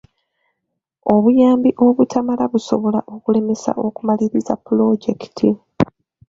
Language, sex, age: Ganda, female, 30-39